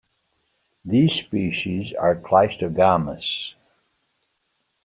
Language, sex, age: English, male, 80-89